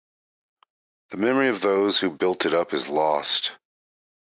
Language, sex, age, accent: English, male, 40-49, United States English